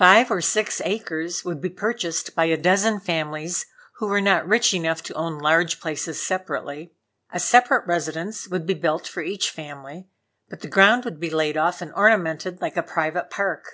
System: none